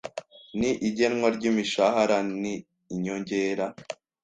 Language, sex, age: Kinyarwanda, male, under 19